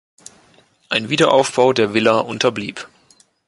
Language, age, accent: German, under 19, Deutschland Deutsch